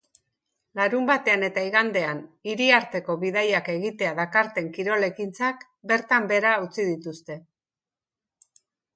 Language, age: Basque, 60-69